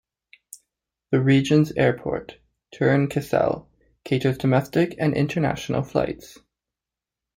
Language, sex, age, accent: English, male, 19-29, Canadian English